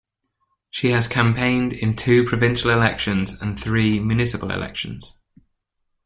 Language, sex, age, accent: English, male, 19-29, England English